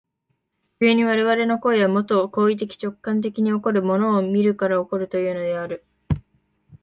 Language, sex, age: Japanese, female, 19-29